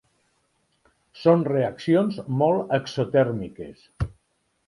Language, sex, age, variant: Catalan, male, 50-59, Central